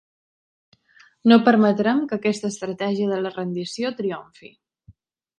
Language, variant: Catalan, Balear